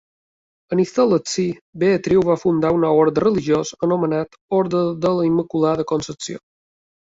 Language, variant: Catalan, Balear